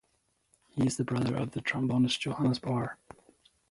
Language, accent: English, United States English